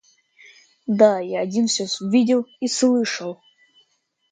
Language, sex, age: Russian, male, under 19